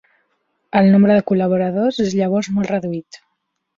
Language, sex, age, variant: Catalan, female, 30-39, Central